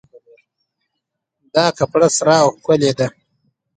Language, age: Pashto, 19-29